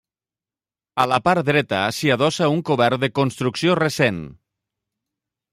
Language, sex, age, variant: Catalan, male, 40-49, Nord-Occidental